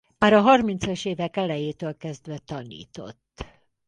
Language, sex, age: Hungarian, female, 70-79